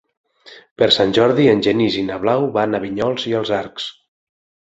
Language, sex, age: Catalan, male, 40-49